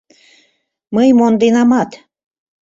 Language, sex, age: Mari, female, 70-79